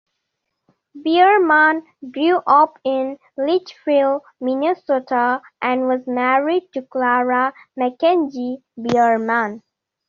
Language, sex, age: English, male, under 19